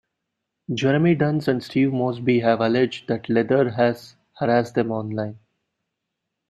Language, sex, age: English, male, 19-29